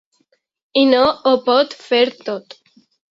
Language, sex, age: Catalan, female, under 19